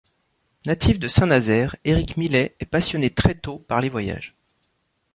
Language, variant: French, Français de métropole